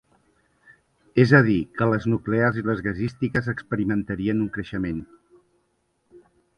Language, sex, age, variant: Catalan, male, 50-59, Central